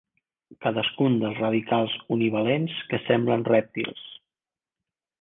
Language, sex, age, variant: Catalan, male, 50-59, Central